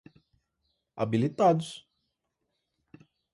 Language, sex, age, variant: Portuguese, male, 19-29, Portuguese (Brasil)